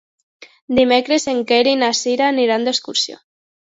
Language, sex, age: Catalan, female, under 19